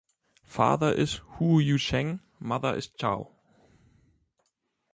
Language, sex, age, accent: English, male, 19-29, United States English